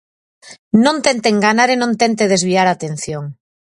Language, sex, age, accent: Galician, female, 40-49, Normativo (estándar)